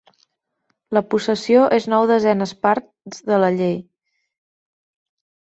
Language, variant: Catalan, Central